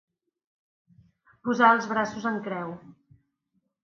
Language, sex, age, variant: Catalan, female, 19-29, Central